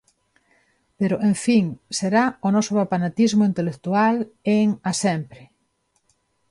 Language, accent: Galician, Neofalante